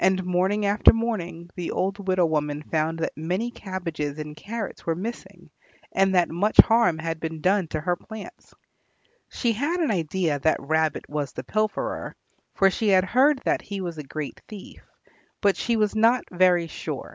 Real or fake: real